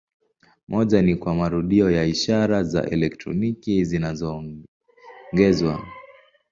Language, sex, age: Swahili, male, 19-29